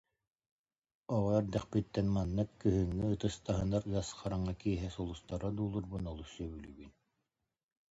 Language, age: Yakut, 50-59